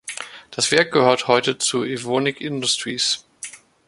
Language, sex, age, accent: German, male, 30-39, Deutschland Deutsch